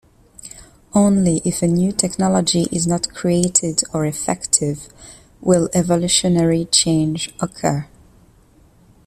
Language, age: English, 19-29